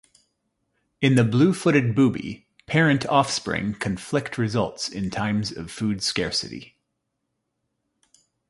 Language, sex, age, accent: English, male, 30-39, United States English